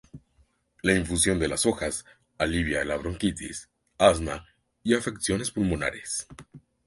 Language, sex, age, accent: Spanish, male, 19-29, México